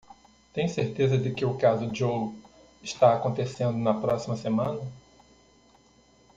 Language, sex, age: Portuguese, male, 50-59